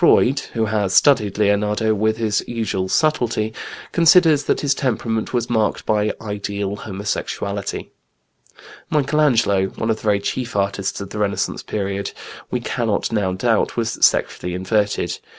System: none